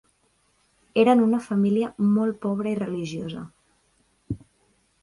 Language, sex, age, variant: Catalan, female, 19-29, Central